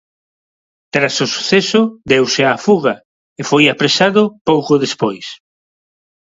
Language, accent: Galician, Neofalante